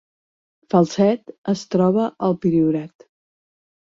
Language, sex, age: Catalan, female, 50-59